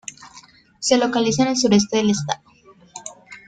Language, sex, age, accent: Spanish, female, 19-29, Andino-Pacífico: Colombia, Perú, Ecuador, oeste de Bolivia y Venezuela andina